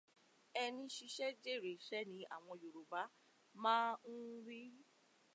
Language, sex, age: Yoruba, female, 19-29